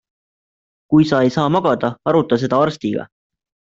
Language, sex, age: Estonian, male, 19-29